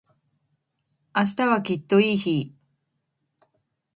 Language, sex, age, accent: Japanese, female, 50-59, 標準語; 東京